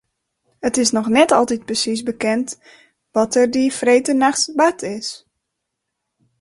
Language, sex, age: Western Frisian, female, 30-39